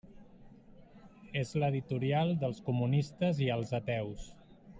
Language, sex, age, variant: Catalan, male, 30-39, Central